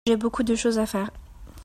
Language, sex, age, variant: French, female, 19-29, Français de métropole